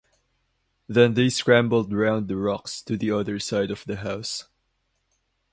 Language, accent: English, Filipino